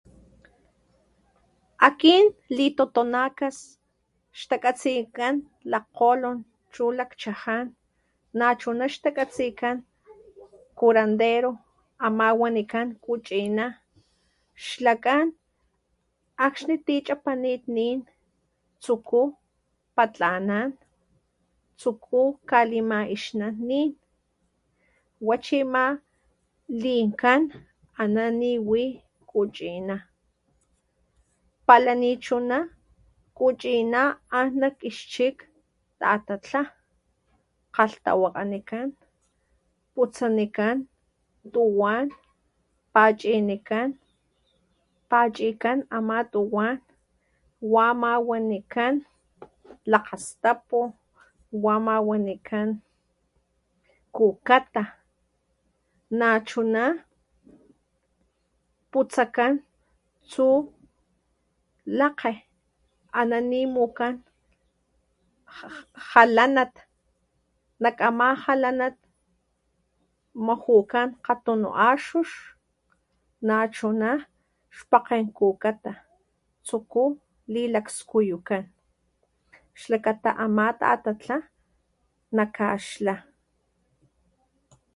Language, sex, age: Papantla Totonac, female, 40-49